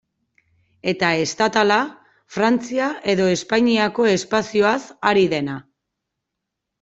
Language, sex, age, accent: Basque, female, 30-39, Erdialdekoa edo Nafarra (Gipuzkoa, Nafarroa)